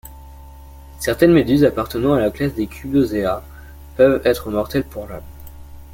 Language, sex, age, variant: French, male, under 19, Français de métropole